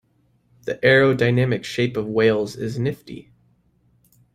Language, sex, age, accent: English, male, 19-29, United States English